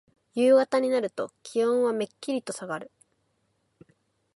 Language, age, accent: Japanese, 19-29, 標準語